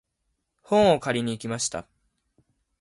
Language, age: Japanese, 19-29